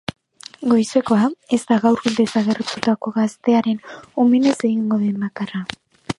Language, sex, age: Basque, female, under 19